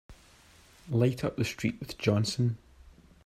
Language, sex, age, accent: English, male, 19-29, Scottish English